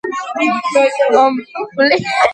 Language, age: Georgian, under 19